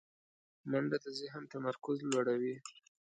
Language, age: Pashto, 19-29